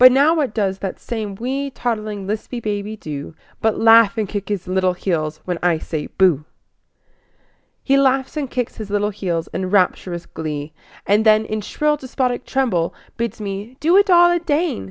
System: none